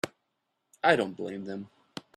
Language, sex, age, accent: English, male, 30-39, United States English